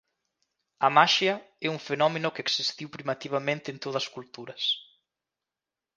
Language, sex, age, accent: Galician, male, 19-29, Atlántico (seseo e gheada)